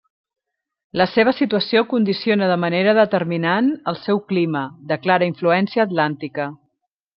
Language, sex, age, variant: Catalan, female, 40-49, Central